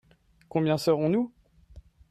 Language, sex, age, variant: French, male, 30-39, Français de métropole